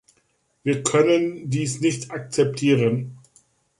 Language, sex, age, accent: German, male, 50-59, Deutschland Deutsch